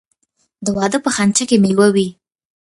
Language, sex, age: Pashto, female, 19-29